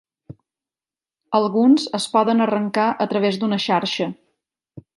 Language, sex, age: Catalan, female, 40-49